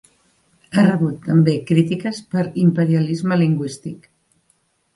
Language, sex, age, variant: Catalan, female, 60-69, Central